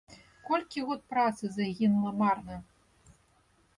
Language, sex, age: Belarusian, female, 30-39